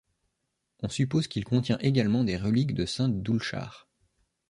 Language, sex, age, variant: French, male, 30-39, Français de métropole